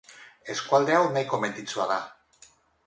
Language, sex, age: Basque, female, 50-59